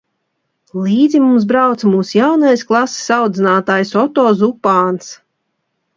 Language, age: Latvian, 40-49